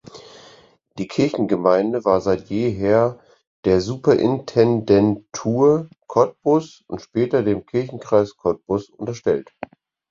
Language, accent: German, Deutschland Deutsch